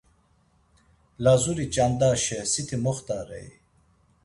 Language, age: Laz, 40-49